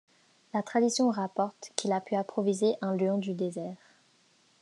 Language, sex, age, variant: French, female, under 19, Français de métropole